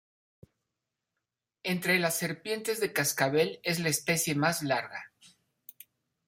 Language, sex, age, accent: Spanish, male, 50-59, México